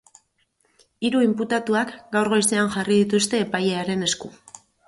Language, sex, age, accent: Basque, female, 30-39, Mendebalekoa (Araba, Bizkaia, Gipuzkoako mendebaleko herri batzuk)